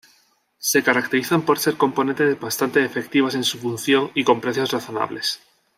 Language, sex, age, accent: Spanish, male, 30-39, España: Sur peninsular (Andalucia, Extremadura, Murcia)